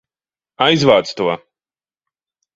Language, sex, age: Latvian, male, 30-39